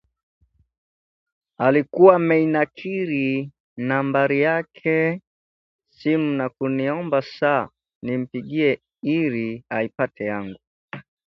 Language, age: Swahili, 19-29